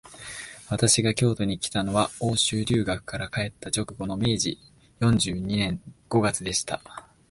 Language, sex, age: Japanese, male, 19-29